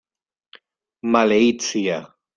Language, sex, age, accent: Catalan, male, 19-29, valencià